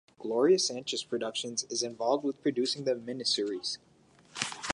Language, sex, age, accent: English, male, under 19, United States English